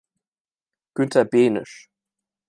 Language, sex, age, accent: German, male, 19-29, Deutschland Deutsch